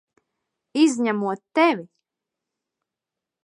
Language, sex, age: Latvian, female, 19-29